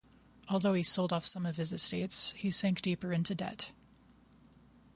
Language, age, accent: English, 30-39, United States English